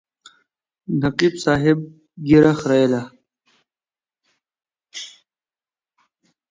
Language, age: Pashto, 19-29